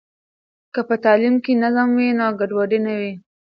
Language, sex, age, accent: Pashto, female, under 19, کندهاری لهجه